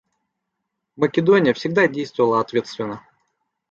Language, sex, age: Russian, male, 19-29